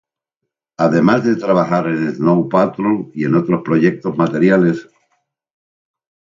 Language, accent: Spanish, España: Sur peninsular (Andalucia, Extremadura, Murcia)